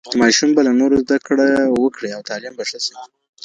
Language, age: Pashto, 30-39